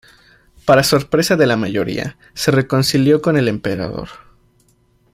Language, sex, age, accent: Spanish, male, 19-29, México